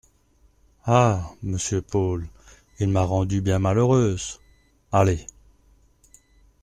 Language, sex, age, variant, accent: French, male, 40-49, Français d'Europe, Français de Belgique